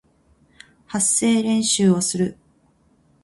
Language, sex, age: Japanese, female, 50-59